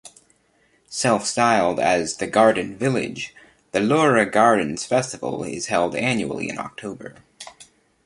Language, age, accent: English, 19-29, United States English